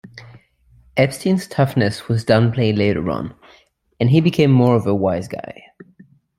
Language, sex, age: English, male, 30-39